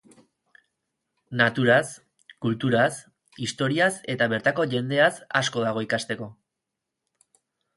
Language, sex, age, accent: Basque, male, 30-39, Erdialdekoa edo Nafarra (Gipuzkoa, Nafarroa)